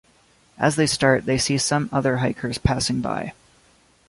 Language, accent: English, United States English